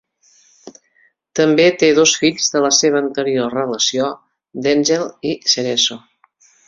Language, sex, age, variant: Catalan, female, 60-69, Nord-Occidental